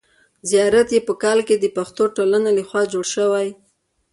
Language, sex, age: Pashto, female, 19-29